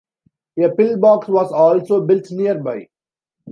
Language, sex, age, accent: English, male, 19-29, India and South Asia (India, Pakistan, Sri Lanka)